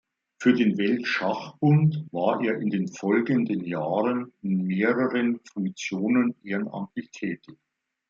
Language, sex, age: German, male, 60-69